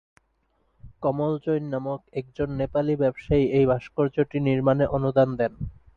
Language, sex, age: Bengali, male, 19-29